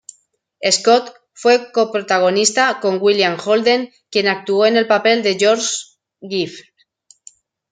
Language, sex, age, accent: Spanish, female, 40-49, España: Centro-Sur peninsular (Madrid, Toledo, Castilla-La Mancha)